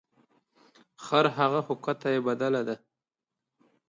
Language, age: Pashto, 30-39